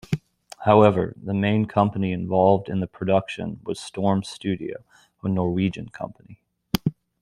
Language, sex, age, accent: English, male, 30-39, United States English